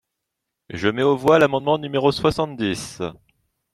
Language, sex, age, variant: French, male, under 19, Français de métropole